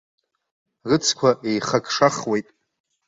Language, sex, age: Abkhazian, male, 40-49